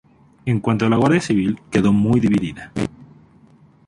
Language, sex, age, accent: Spanish, male, 30-39, México